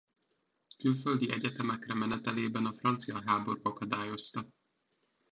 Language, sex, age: Hungarian, male, 19-29